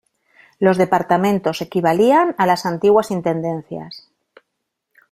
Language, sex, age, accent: Spanish, female, 40-49, España: Norte peninsular (Asturias, Castilla y León, Cantabria, País Vasco, Navarra, Aragón, La Rioja, Guadalajara, Cuenca)